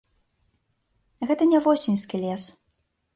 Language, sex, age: Belarusian, female, 19-29